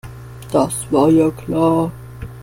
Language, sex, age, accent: German, female, 19-29, Deutschland Deutsch